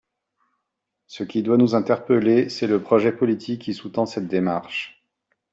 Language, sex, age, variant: French, male, 40-49, Français de métropole